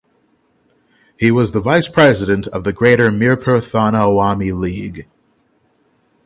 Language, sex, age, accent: English, male, 30-39, United States English; England English